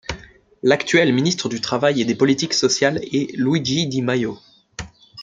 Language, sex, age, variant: French, male, 19-29, Français de métropole